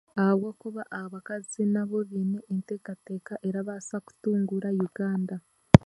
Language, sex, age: Chiga, female, 19-29